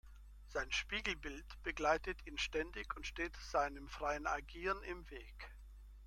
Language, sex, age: German, male, 50-59